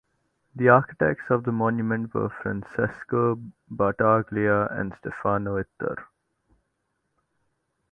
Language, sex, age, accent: English, male, 19-29, India and South Asia (India, Pakistan, Sri Lanka)